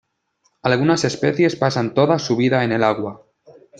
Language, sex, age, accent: Spanish, male, 19-29, España: Centro-Sur peninsular (Madrid, Toledo, Castilla-La Mancha)